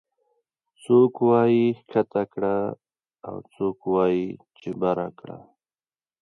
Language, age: Pashto, 30-39